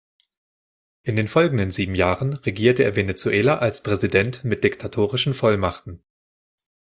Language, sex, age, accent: German, male, 30-39, Deutschland Deutsch